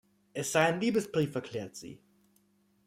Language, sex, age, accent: German, male, 19-29, Deutschland Deutsch